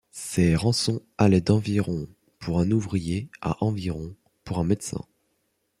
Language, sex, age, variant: French, male, under 19, Français de métropole